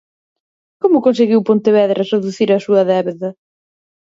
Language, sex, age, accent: Galician, female, 30-39, Central (gheada)